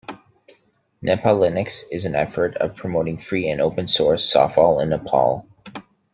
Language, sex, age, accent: English, male, 30-39, Canadian English